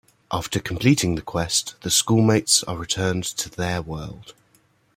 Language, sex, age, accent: English, male, 19-29, England English